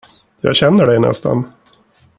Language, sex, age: Swedish, male, 40-49